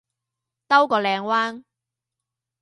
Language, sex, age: Cantonese, female, 19-29